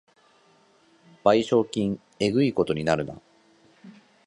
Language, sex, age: Japanese, male, 30-39